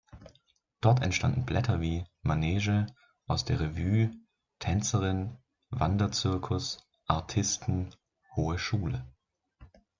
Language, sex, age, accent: German, male, 19-29, Deutschland Deutsch